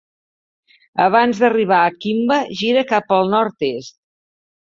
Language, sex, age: Catalan, female, 60-69